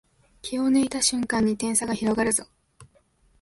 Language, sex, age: Japanese, female, 19-29